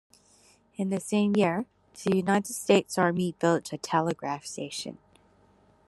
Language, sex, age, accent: English, female, 19-29, Hong Kong English